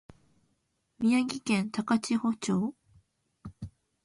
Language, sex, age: Japanese, female, 19-29